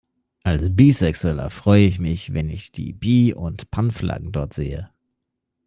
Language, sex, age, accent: German, male, 30-39, Deutschland Deutsch